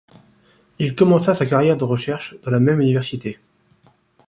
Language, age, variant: French, 30-39, Français de métropole